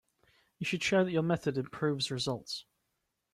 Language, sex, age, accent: English, male, 30-39, England English